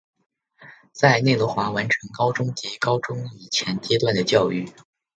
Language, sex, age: Chinese, male, under 19